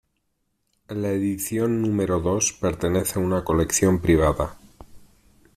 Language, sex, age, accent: Spanish, male, 40-49, España: Centro-Sur peninsular (Madrid, Toledo, Castilla-La Mancha)